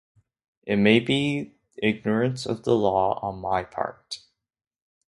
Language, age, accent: English, under 19, Canadian English